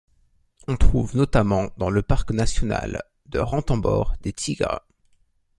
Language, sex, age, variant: French, male, 19-29, Français de métropole